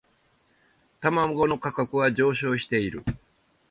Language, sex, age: Japanese, male, 70-79